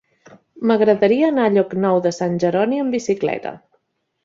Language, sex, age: Catalan, female, 30-39